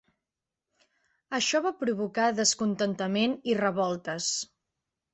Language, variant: Catalan, Central